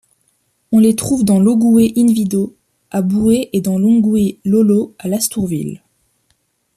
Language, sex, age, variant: French, female, 19-29, Français de métropole